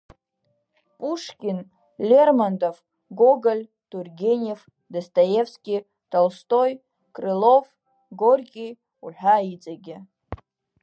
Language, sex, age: Abkhazian, female, under 19